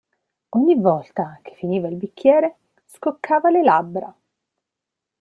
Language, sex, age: Italian, female, 40-49